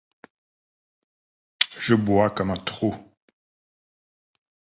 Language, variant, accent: French, Français d'Europe, Français de Suisse